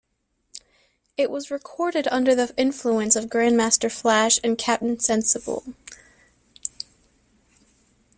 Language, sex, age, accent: English, female, under 19, United States English